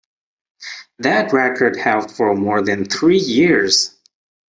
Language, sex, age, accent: English, male, 30-39, United States English